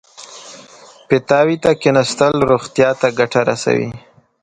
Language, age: Pashto, 19-29